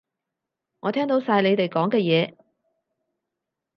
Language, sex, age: Cantonese, female, 30-39